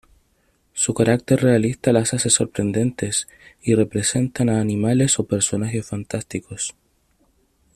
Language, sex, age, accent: Spanish, male, 30-39, Chileno: Chile, Cuyo